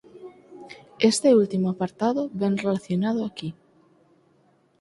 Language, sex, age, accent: Galician, female, 19-29, Neofalante